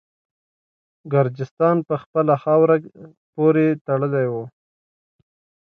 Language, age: Pashto, 19-29